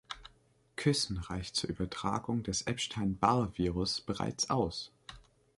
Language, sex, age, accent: German, male, under 19, Deutschland Deutsch